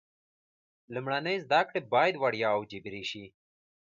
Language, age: Pashto, 19-29